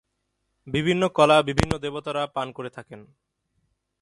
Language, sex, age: Bengali, male, 19-29